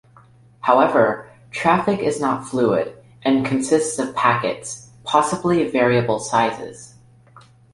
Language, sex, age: English, male, under 19